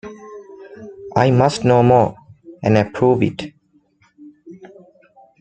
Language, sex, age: English, male, 19-29